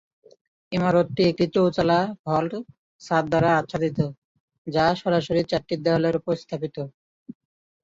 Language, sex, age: Bengali, male, 19-29